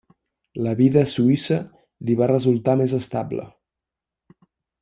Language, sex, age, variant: Catalan, male, 19-29, Central